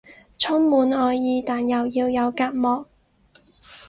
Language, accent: Cantonese, 广州音